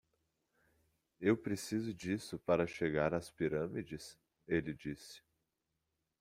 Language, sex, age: Portuguese, male, 30-39